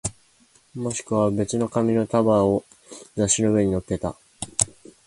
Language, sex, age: Japanese, male, 19-29